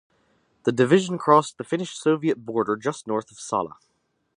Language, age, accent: English, under 19, United States English